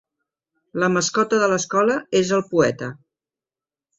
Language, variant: Catalan, Central